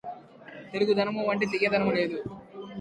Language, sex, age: Telugu, male, 19-29